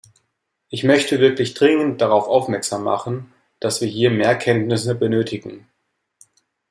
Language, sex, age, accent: German, male, 19-29, Deutschland Deutsch